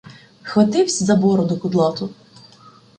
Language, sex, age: Ukrainian, female, 19-29